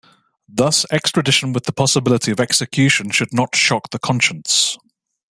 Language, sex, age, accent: English, male, 30-39, England English